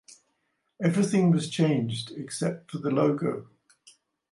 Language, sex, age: English, male, 70-79